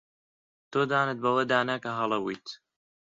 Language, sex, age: Central Kurdish, male, under 19